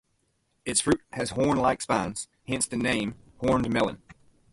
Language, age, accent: English, 30-39, United States English